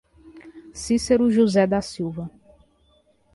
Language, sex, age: Portuguese, female, 19-29